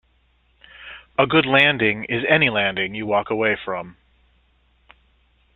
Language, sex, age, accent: English, male, 40-49, United States English